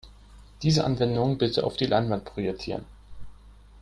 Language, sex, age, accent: German, male, under 19, Deutschland Deutsch